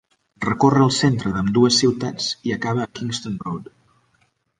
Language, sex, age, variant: Catalan, male, 40-49, Central